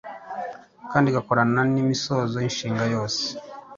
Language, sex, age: Kinyarwanda, male, 40-49